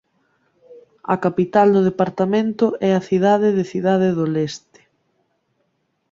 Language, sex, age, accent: Galician, female, 19-29, Central (gheada)